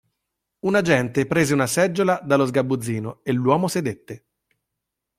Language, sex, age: Italian, male, 40-49